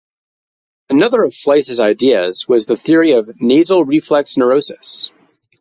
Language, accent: English, United States English